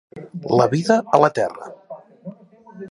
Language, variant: Catalan, Nord-Occidental